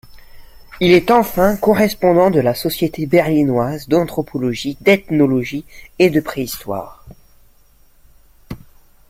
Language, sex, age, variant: French, male, under 19, Français de métropole